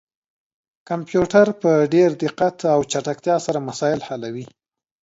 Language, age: Pashto, 19-29